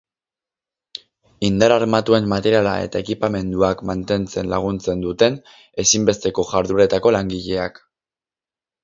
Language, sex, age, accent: Basque, male, 19-29, Mendebalekoa (Araba, Bizkaia, Gipuzkoako mendebaleko herri batzuk)